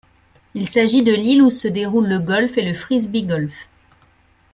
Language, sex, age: French, female, 40-49